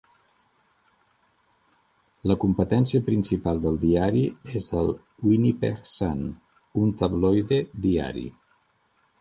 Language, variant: Catalan, Central